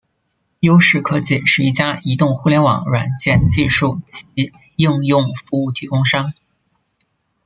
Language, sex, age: Chinese, male, 30-39